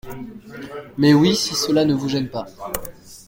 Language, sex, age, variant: French, male, 19-29, Français de métropole